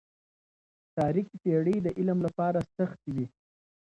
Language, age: Pashto, 19-29